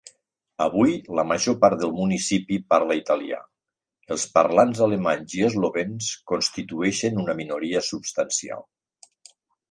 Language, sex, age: Catalan, male, 60-69